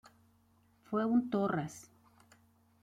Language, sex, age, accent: Spanish, female, 50-59, México